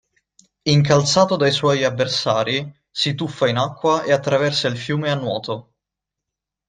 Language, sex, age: Italian, male, 19-29